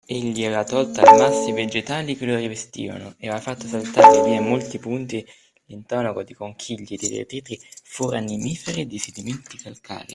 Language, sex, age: Italian, male, 19-29